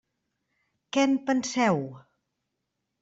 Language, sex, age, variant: Catalan, female, 50-59, Central